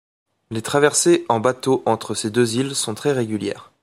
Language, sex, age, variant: French, male, 19-29, Français de métropole